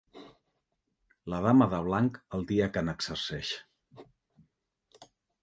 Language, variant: Catalan, Central